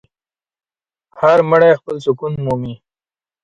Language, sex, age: Pashto, male, 30-39